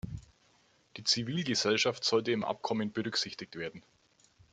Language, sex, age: German, male, 30-39